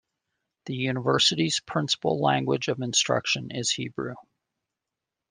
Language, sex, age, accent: English, male, 50-59, United States English